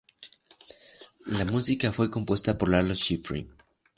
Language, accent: Spanish, México